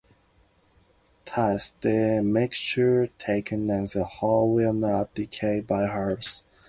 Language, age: English, 19-29